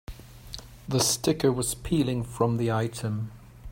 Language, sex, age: English, male, 50-59